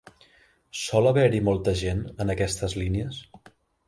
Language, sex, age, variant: Catalan, male, 19-29, Central